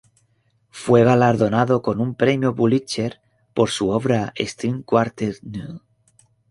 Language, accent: Spanish, España: Centro-Sur peninsular (Madrid, Toledo, Castilla-La Mancha)